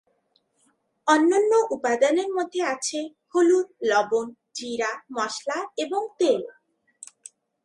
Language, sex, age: Bengali, female, under 19